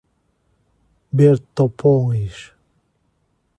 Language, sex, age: Portuguese, male, 40-49